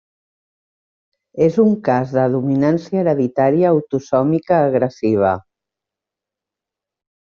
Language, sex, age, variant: Catalan, female, 50-59, Central